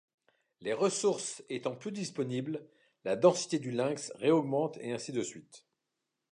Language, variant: French, Français de métropole